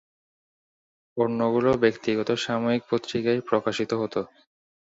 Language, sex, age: Bengali, male, 19-29